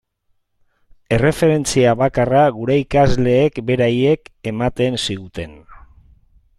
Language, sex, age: Basque, male, 60-69